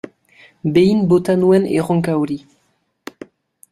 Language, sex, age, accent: Basque, male, 19-29, Nafar-lapurtarra edo Zuberotarra (Lapurdi, Nafarroa Beherea, Zuberoa)